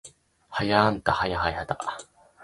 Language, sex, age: Japanese, male, 19-29